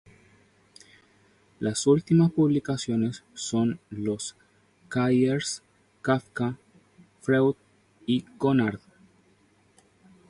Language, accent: Spanish, Chileno: Chile, Cuyo